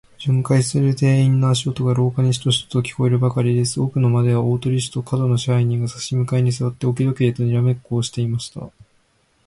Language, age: Japanese, 19-29